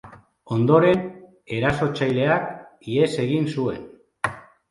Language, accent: Basque, Mendebalekoa (Araba, Bizkaia, Gipuzkoako mendebaleko herri batzuk)